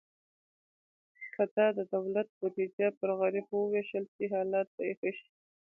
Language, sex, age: Pashto, female, 19-29